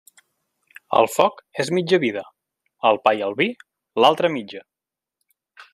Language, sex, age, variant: Catalan, male, 30-39, Nord-Occidental